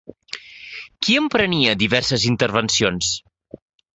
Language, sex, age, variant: Catalan, male, 40-49, Central